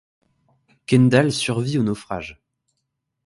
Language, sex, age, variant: French, male, 19-29, Français de métropole